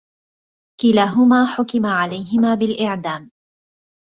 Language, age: Arabic, 30-39